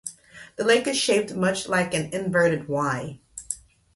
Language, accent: English, United States English